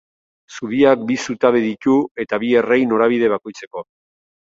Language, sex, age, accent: Basque, male, 50-59, Erdialdekoa edo Nafarra (Gipuzkoa, Nafarroa)